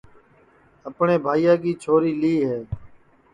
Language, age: Sansi, 50-59